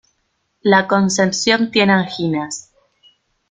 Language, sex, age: Spanish, female, 30-39